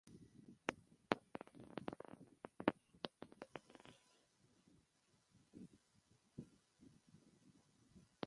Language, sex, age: Bengali, male, 19-29